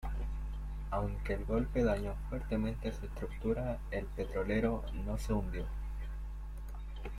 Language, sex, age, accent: Spanish, male, under 19, Chileno: Chile, Cuyo